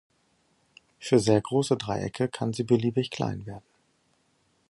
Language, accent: German, Norddeutsch